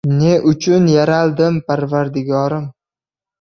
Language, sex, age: Uzbek, male, under 19